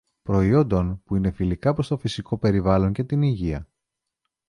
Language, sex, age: Greek, male, 40-49